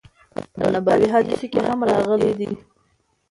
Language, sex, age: Pashto, female, under 19